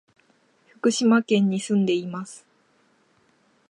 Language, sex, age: Japanese, female, 19-29